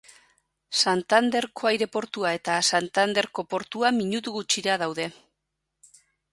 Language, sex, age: Basque, female, 40-49